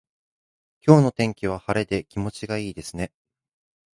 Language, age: Japanese, 19-29